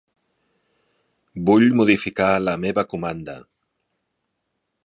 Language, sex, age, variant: Catalan, male, 40-49, Central